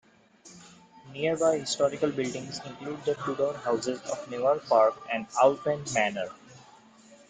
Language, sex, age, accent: English, male, 19-29, India and South Asia (India, Pakistan, Sri Lanka)